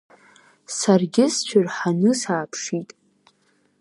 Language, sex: Abkhazian, female